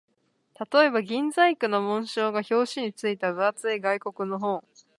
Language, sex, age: Japanese, female, 19-29